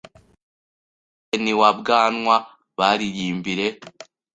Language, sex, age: Kinyarwanda, male, under 19